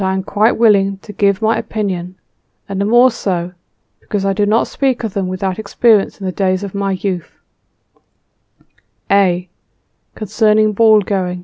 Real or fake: real